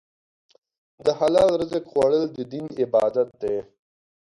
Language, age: Pashto, 19-29